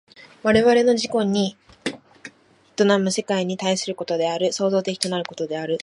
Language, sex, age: Japanese, female, 19-29